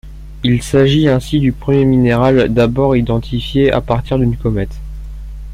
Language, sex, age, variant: French, male, under 19, Français de métropole